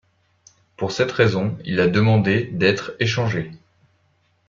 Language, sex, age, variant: French, male, 19-29, Français de métropole